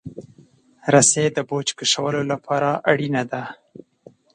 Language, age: Pashto, 30-39